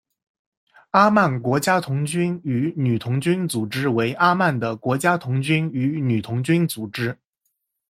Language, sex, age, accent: Chinese, male, 19-29, 出生地：江苏省